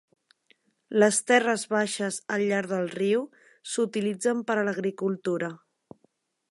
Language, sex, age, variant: Catalan, female, 30-39, Central